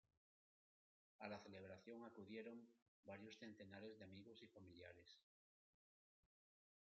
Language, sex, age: Spanish, male, 40-49